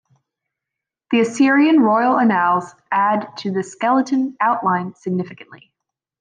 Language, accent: English, United States English